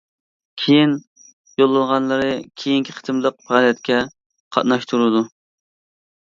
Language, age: Uyghur, 19-29